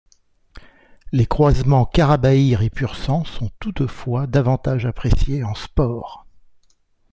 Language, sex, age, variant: French, male, 50-59, Français de métropole